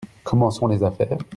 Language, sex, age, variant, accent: French, male, 30-39, Français d'Europe, Français de Belgique